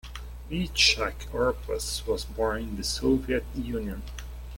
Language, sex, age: English, male, 19-29